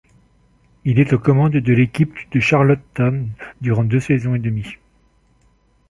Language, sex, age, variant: French, male, 40-49, Français de métropole